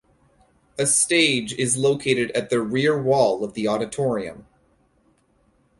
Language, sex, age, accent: English, male, 19-29, United States English